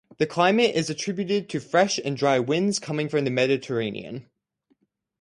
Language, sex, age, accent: English, male, under 19, United States English